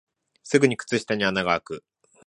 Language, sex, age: Japanese, male, 19-29